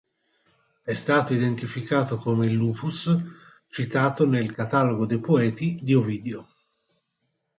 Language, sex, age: Italian, male, 30-39